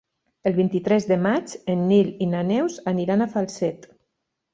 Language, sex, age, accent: Catalan, female, 50-59, valencià